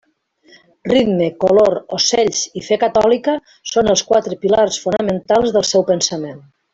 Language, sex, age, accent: Catalan, female, 50-59, valencià